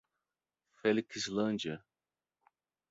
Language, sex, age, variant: Portuguese, male, 30-39, Portuguese (Brasil)